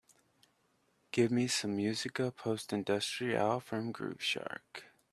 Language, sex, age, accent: English, male, 30-39, United States English